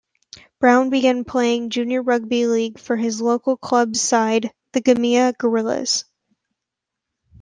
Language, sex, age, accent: English, female, 19-29, United States English